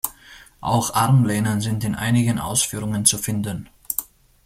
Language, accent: German, Österreichisches Deutsch